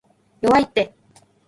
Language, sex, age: Japanese, female, 19-29